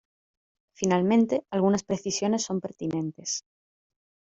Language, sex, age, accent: Spanish, female, 30-39, España: Norte peninsular (Asturias, Castilla y León, Cantabria, País Vasco, Navarra, Aragón, La Rioja, Guadalajara, Cuenca)